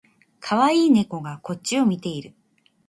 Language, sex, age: Japanese, female, 19-29